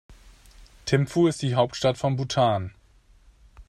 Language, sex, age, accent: German, male, 19-29, Deutschland Deutsch